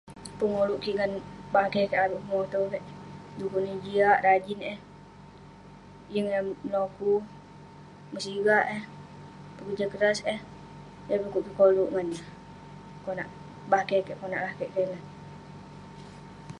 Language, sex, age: Western Penan, female, under 19